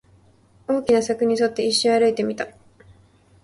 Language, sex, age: Japanese, female, under 19